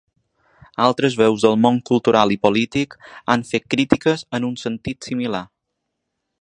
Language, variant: Catalan, Balear